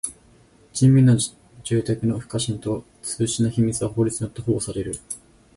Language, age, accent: Japanese, 19-29, 標準語